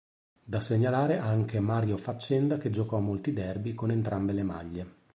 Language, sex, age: Italian, male, 40-49